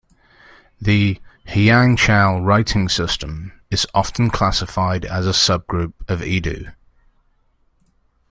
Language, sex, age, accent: English, male, 19-29, England English